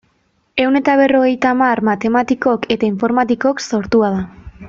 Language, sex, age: Basque, female, 19-29